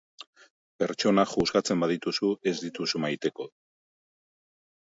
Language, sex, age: Basque, male, 50-59